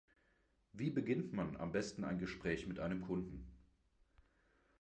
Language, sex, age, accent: German, male, 30-39, Deutschland Deutsch